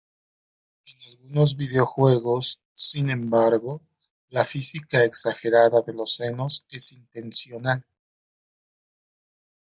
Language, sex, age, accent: Spanish, male, 40-49, México